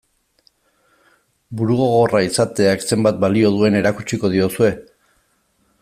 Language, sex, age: Basque, male, 50-59